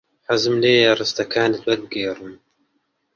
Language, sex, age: Central Kurdish, male, under 19